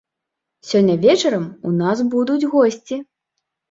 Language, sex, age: Belarusian, female, 30-39